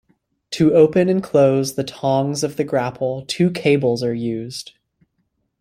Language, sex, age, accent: English, male, 19-29, United States English